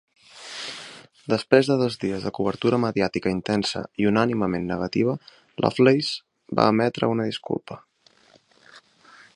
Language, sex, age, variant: Catalan, male, 19-29, Central